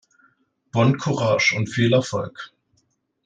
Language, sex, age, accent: German, male, 19-29, Deutschland Deutsch